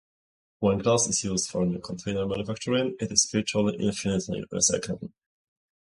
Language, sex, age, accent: English, male, 19-29, England English